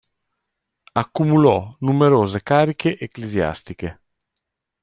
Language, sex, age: Italian, male, 40-49